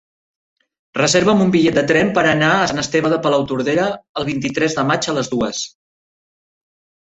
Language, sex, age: Catalan, male, 50-59